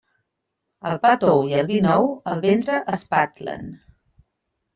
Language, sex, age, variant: Catalan, female, 30-39, Central